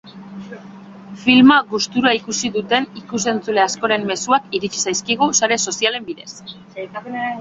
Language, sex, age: Basque, female, 19-29